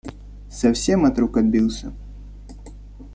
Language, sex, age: Russian, male, 19-29